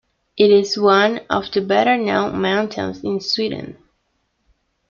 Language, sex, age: English, female, 19-29